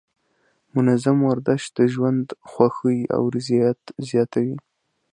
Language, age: Pashto, under 19